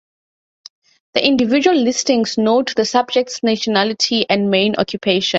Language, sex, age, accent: English, female, 30-39, Southern African (South Africa, Zimbabwe, Namibia)